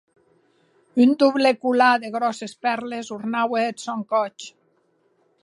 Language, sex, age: Occitan, female, 50-59